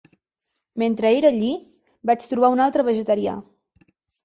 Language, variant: Catalan, Central